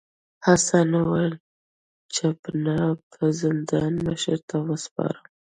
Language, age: Pashto, 19-29